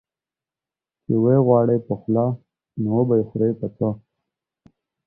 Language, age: Pashto, 19-29